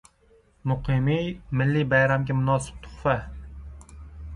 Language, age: Uzbek, 19-29